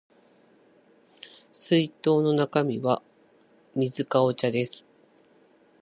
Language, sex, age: Japanese, female, 40-49